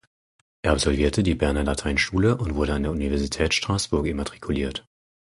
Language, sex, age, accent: German, male, 19-29, Deutschland Deutsch